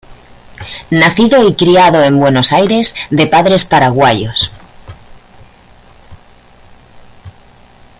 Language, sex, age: Spanish, female, 40-49